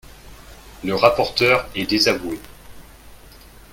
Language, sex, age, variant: French, male, 30-39, Français de métropole